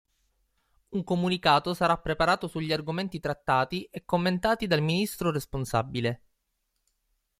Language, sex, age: Italian, male, 19-29